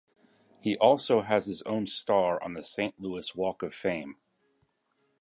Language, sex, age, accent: English, male, 50-59, United States English